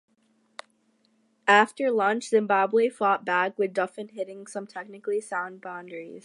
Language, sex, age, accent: English, female, under 19, United States English